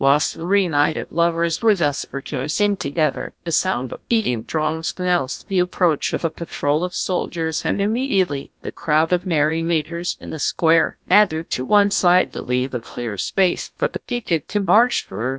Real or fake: fake